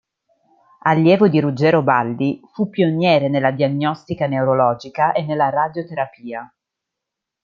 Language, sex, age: Italian, female, 30-39